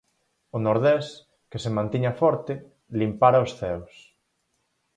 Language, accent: Galician, Normativo (estándar)